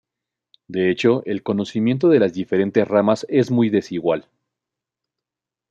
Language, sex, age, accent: Spanish, male, 30-39, México